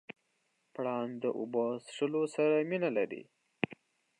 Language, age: Pashto, under 19